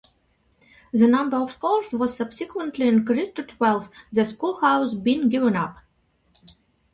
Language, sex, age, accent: English, female, 30-39, Russian